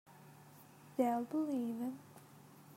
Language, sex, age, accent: English, female, under 19, India and South Asia (India, Pakistan, Sri Lanka)